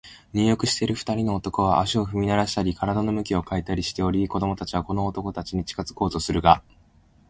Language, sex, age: Japanese, male, 19-29